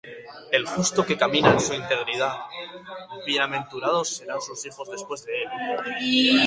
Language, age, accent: Spanish, under 19, España: Norte peninsular (Asturias, Castilla y León, Cantabria, País Vasco, Navarra, Aragón, La Rioja, Guadalajara, Cuenca)